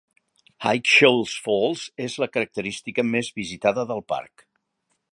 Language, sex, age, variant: Catalan, male, 60-69, Central